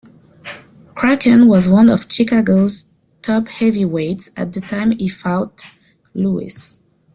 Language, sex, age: English, female, 30-39